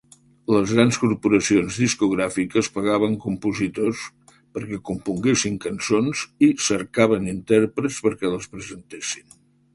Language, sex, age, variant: Catalan, male, 70-79, Central